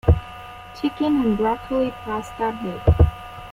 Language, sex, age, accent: English, female, 19-29, United States English